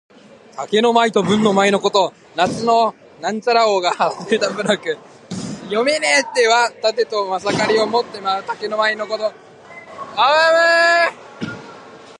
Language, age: Japanese, 19-29